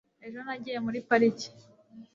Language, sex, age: Kinyarwanda, female, 19-29